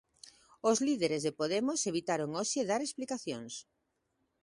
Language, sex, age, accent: Galician, female, 30-39, Normativo (estándar)